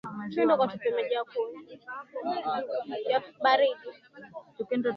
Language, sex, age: Swahili, female, 19-29